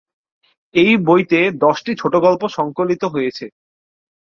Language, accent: Bengali, Native